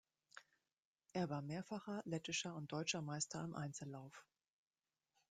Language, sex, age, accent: German, female, 40-49, Deutschland Deutsch